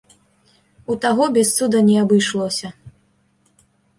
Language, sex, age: Belarusian, female, 19-29